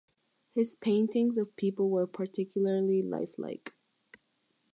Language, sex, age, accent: English, female, under 19, United States English